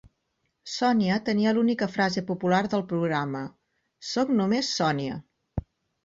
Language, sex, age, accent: Catalan, female, 50-59, Empordanès